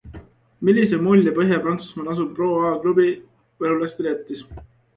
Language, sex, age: Estonian, male, 19-29